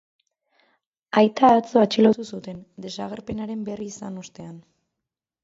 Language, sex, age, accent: Basque, female, 19-29, Mendebalekoa (Araba, Bizkaia, Gipuzkoako mendebaleko herri batzuk)